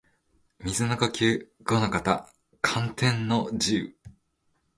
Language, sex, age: Japanese, male, 19-29